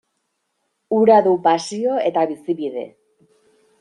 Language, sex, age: Basque, female, 30-39